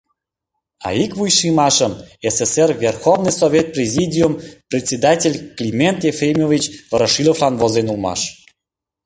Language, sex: Mari, male